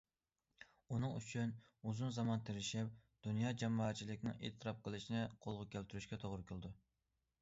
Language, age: Uyghur, 19-29